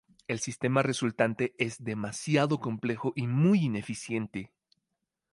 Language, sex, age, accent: Spanish, male, 30-39, Andino-Pacífico: Colombia, Perú, Ecuador, oeste de Bolivia y Venezuela andina